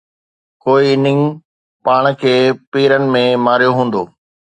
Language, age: Sindhi, 40-49